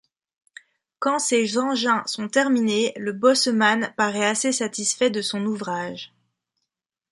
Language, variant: French, Français de métropole